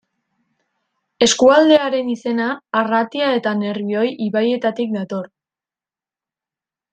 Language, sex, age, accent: Basque, female, under 19, Erdialdekoa edo Nafarra (Gipuzkoa, Nafarroa)